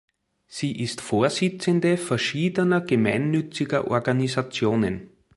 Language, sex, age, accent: German, male, 40-49, Österreichisches Deutsch